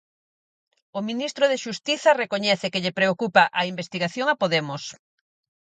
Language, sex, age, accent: Galician, female, 40-49, Atlántico (seseo e gheada)